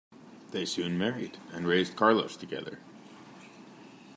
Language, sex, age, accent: English, female, 40-49, Canadian English